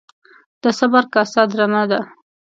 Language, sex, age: Pashto, female, 19-29